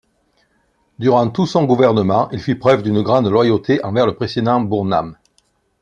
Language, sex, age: French, male, 40-49